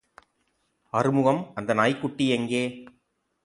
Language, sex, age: Tamil, male, 40-49